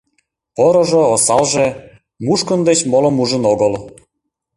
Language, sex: Mari, male